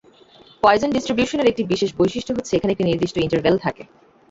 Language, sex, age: Bengali, female, 19-29